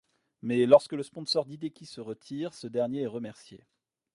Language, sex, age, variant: French, male, 30-39, Français de métropole